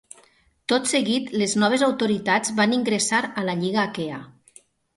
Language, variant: Catalan, Nord-Occidental